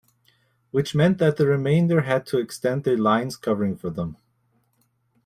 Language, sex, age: English, male, 19-29